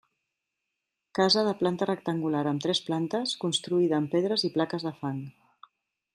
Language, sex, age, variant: Catalan, female, 50-59, Central